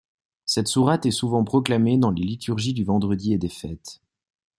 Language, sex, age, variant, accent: French, male, 19-29, Français d'Europe, Français de Suisse